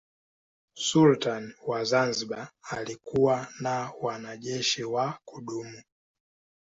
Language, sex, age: Swahili, male, 19-29